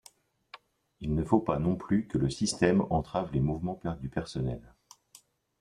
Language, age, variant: French, 40-49, Français de métropole